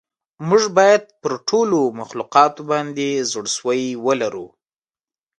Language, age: Pashto, 19-29